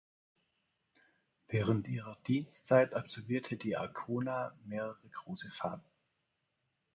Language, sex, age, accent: German, male, 30-39, Deutschland Deutsch